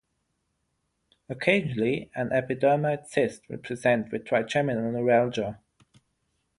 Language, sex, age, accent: English, male, 19-29, England English